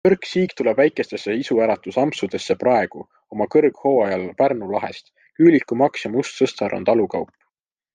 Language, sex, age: Estonian, male, 19-29